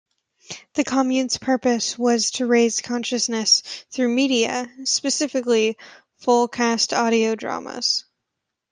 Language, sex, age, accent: English, female, 19-29, United States English